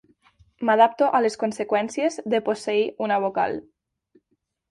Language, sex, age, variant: Catalan, female, 19-29, Nord-Occidental